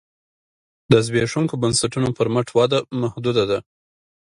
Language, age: Pashto, 19-29